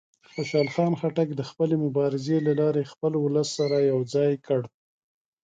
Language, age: Pashto, 40-49